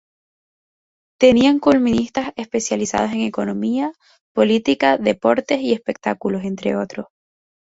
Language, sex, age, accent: Spanish, female, 19-29, España: Islas Canarias